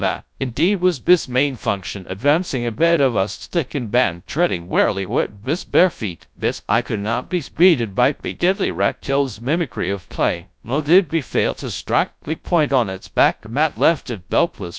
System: TTS, GradTTS